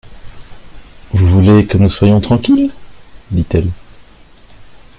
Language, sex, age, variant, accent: French, male, 50-59, Français d'Europe, Français de Belgique